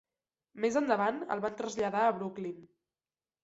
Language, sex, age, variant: Catalan, female, 19-29, Central